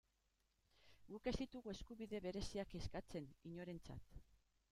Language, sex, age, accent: Basque, female, 40-49, Mendebalekoa (Araba, Bizkaia, Gipuzkoako mendebaleko herri batzuk)